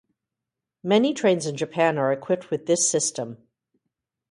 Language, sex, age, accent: English, female, 60-69, United States English